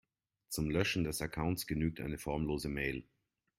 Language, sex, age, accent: German, male, 30-39, Deutschland Deutsch